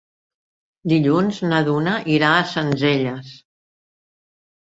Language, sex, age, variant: Catalan, female, 60-69, Central